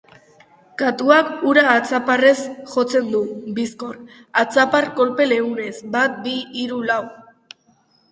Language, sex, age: Basque, female, under 19